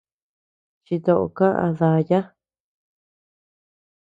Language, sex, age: Tepeuxila Cuicatec, female, 19-29